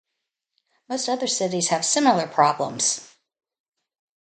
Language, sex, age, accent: English, female, 60-69, United States English